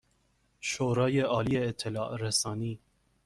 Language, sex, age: Persian, male, 19-29